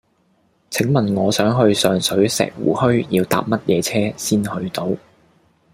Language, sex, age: Cantonese, male, 19-29